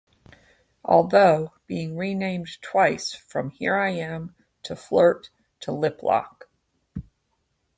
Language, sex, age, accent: English, female, 50-59, United States English